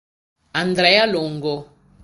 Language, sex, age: Italian, female, 60-69